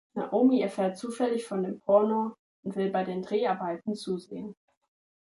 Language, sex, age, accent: German, male, under 19, Deutschland Deutsch